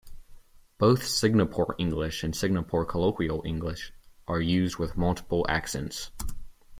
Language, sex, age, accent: English, male, 19-29, United States English